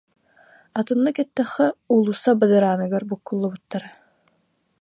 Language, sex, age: Yakut, female, 19-29